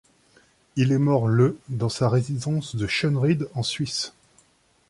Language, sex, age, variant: French, male, 30-39, Français de métropole